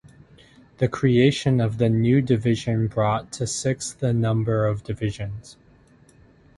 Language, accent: English, United States English